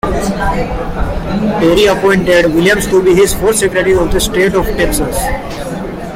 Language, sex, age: English, male, 19-29